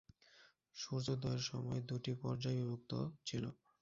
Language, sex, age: Bengali, male, 19-29